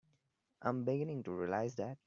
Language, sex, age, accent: English, male, under 19, India and South Asia (India, Pakistan, Sri Lanka)